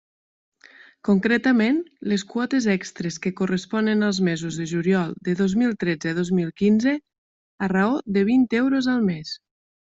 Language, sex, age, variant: Catalan, female, 30-39, Central